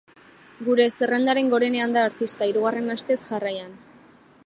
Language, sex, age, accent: Basque, female, 19-29, Mendebalekoa (Araba, Bizkaia, Gipuzkoako mendebaleko herri batzuk)